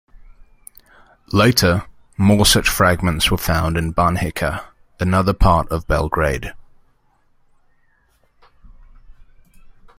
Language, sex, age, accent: English, male, 19-29, England English